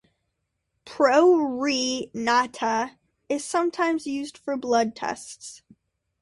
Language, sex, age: English, female, under 19